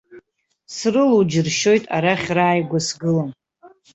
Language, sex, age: Abkhazian, female, 40-49